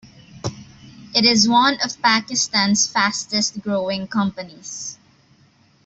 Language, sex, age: English, female, 19-29